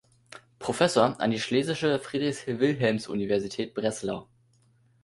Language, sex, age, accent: German, male, 19-29, Deutschland Deutsch